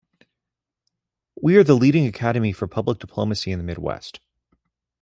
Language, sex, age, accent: English, male, 40-49, United States English